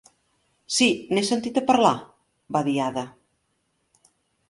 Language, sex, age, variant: Catalan, female, 50-59, Central